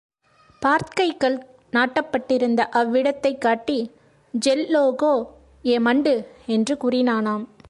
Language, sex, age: Tamil, female, 30-39